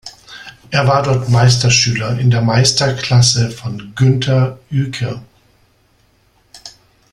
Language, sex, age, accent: German, male, 50-59, Deutschland Deutsch